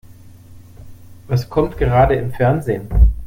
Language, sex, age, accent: German, male, 40-49, Deutschland Deutsch